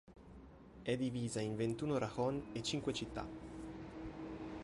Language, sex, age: Italian, male, 19-29